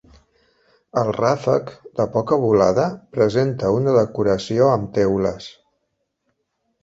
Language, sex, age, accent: Catalan, male, 50-59, Barceloní